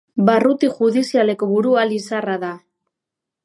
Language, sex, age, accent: Basque, female, 19-29, Mendebalekoa (Araba, Bizkaia, Gipuzkoako mendebaleko herri batzuk)